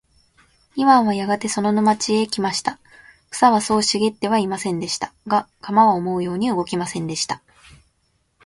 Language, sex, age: Japanese, female, 19-29